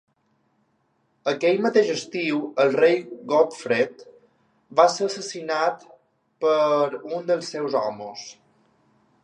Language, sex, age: Catalan, male, 19-29